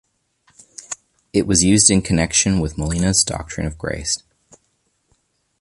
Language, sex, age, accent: English, male, 19-29, Canadian English